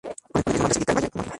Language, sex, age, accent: Spanish, male, 19-29, México